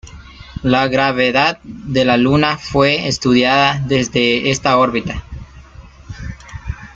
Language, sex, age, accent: Spanish, male, 19-29, América central